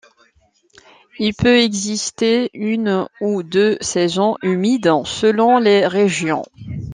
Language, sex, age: French, female, 30-39